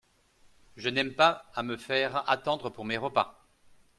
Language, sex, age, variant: French, male, 40-49, Français de métropole